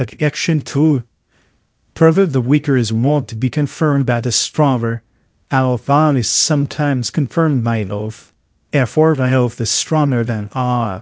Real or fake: fake